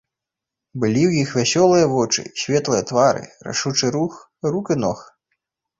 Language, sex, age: Belarusian, male, 19-29